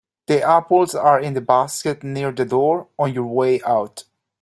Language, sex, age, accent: English, male, 30-39, Irish English